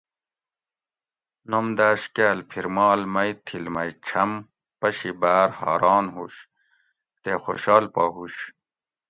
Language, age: Gawri, 40-49